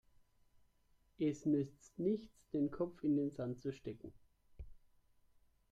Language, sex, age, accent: German, male, 30-39, Deutschland Deutsch